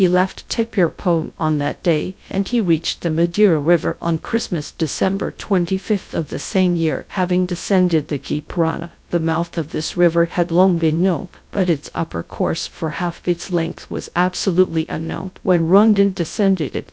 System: TTS, GradTTS